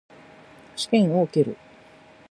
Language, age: Japanese, 60-69